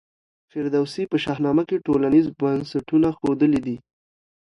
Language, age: Pashto, under 19